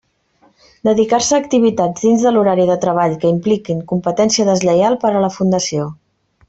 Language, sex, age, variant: Catalan, female, 30-39, Central